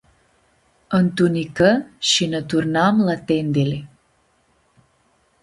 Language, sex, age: Aromanian, female, 30-39